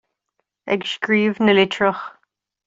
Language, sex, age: Irish, female, 19-29